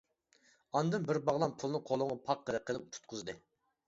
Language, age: Uyghur, 19-29